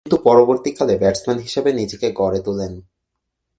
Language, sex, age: Bengali, male, 19-29